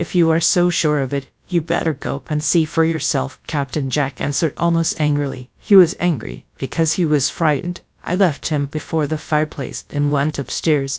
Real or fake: fake